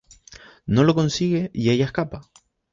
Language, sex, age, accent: Spanish, male, 19-29, España: Islas Canarias